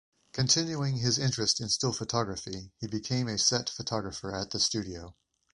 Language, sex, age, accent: English, male, 30-39, United States English